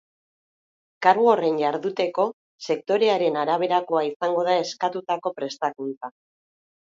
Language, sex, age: Basque, female, 40-49